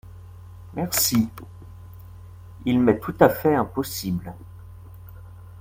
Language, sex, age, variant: French, male, 40-49, Français de métropole